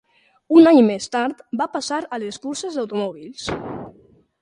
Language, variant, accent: Catalan, Valencià central, aprenent (recent, des del castellà)